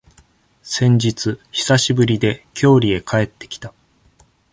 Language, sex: Japanese, male